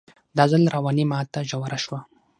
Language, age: Pashto, under 19